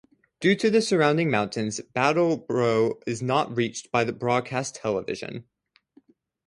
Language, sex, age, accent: English, male, under 19, United States English